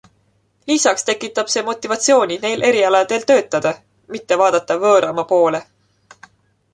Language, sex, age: Estonian, female, 19-29